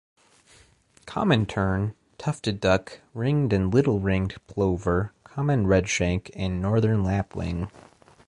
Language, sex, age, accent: English, male, 19-29, United States English